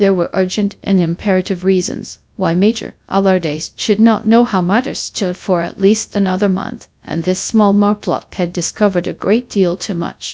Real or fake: fake